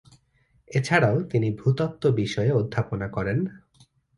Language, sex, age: Bengali, male, 19-29